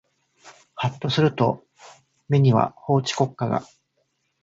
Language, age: Japanese, 50-59